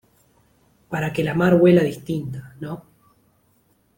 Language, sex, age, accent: Spanish, male, 40-49, Rioplatense: Argentina, Uruguay, este de Bolivia, Paraguay